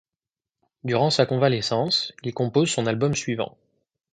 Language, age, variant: French, 19-29, Français de métropole